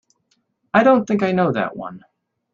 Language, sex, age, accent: English, male, 19-29, United States English